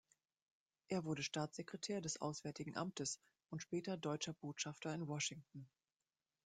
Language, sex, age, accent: German, female, 40-49, Deutschland Deutsch